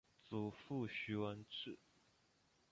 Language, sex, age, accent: Chinese, male, 19-29, 出生地：江西省